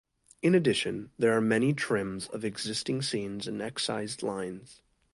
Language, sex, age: English, male, 19-29